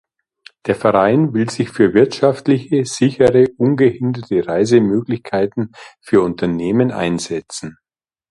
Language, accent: German, Deutschland Deutsch